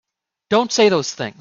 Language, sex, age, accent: English, male, 30-39, United States English